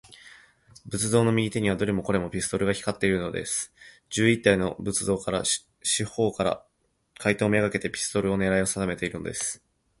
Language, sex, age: Japanese, male, 19-29